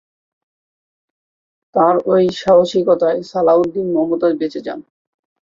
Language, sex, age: Bengali, male, 19-29